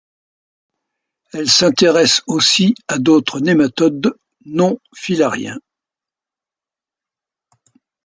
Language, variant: French, Français de métropole